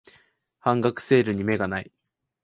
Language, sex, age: Japanese, male, 19-29